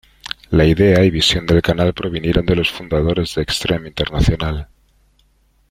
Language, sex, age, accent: Spanish, male, 40-49, España: Centro-Sur peninsular (Madrid, Toledo, Castilla-La Mancha)